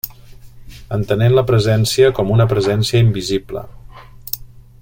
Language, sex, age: Catalan, male, 50-59